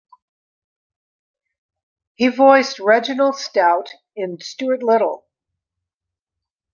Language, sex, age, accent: English, female, 60-69, United States English